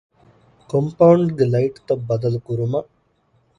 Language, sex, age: Divehi, male, under 19